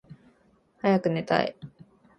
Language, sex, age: Japanese, female, 19-29